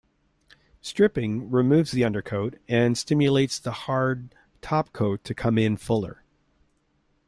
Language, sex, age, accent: English, male, 50-59, United States English